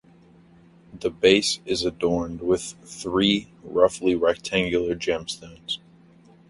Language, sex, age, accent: English, male, 19-29, United States English